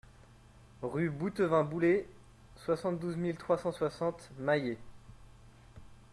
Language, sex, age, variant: French, male, 19-29, Français de métropole